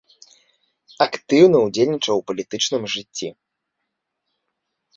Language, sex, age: Belarusian, male, 19-29